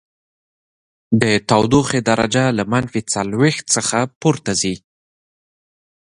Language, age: Pashto, 30-39